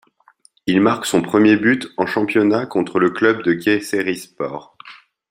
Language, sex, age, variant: French, male, 30-39, Français de métropole